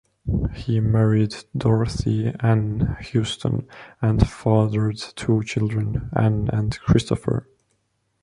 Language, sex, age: English, male, 19-29